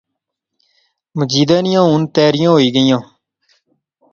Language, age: Pahari-Potwari, 19-29